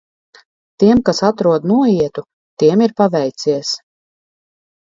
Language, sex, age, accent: Latvian, female, 50-59, Riga